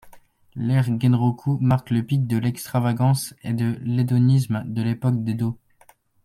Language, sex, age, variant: French, male, under 19, Français de métropole